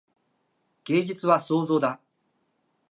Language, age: Japanese, 30-39